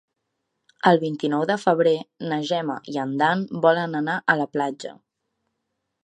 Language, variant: Catalan, Central